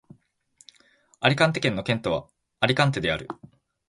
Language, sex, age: Japanese, male, 19-29